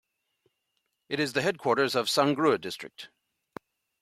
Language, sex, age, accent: English, male, 50-59, United States English